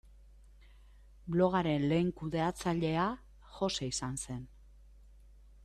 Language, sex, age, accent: Basque, female, 50-59, Mendebalekoa (Araba, Bizkaia, Gipuzkoako mendebaleko herri batzuk)